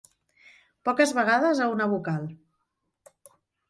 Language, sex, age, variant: Catalan, female, 40-49, Central